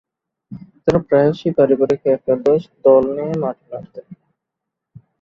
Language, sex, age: Bengali, male, 19-29